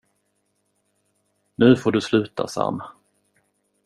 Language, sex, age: Swedish, male, 30-39